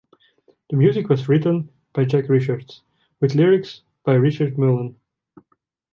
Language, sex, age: English, male, 19-29